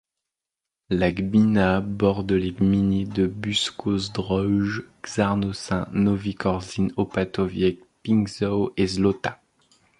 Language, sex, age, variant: French, male, 30-39, Français de métropole